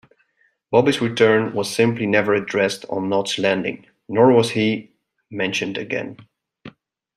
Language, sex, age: English, male, 30-39